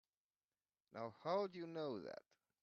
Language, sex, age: English, male, 50-59